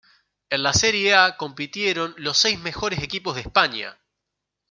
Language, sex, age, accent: Spanish, male, 19-29, Rioplatense: Argentina, Uruguay, este de Bolivia, Paraguay